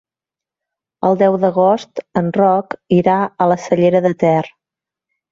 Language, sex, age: Catalan, female, 40-49